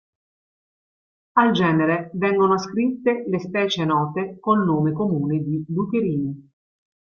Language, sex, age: Italian, female, 40-49